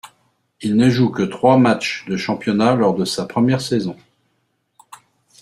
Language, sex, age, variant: French, male, 50-59, Français de métropole